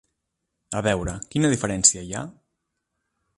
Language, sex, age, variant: Catalan, male, 30-39, Central